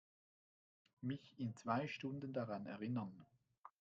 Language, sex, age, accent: German, male, 50-59, Schweizerdeutsch